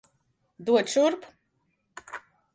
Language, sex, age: Latvian, female, 40-49